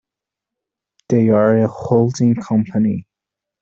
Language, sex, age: English, male, under 19